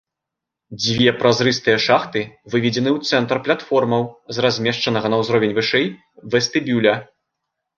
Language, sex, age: Belarusian, male, 30-39